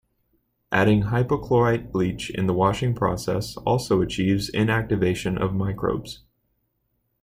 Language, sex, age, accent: English, male, 19-29, United States English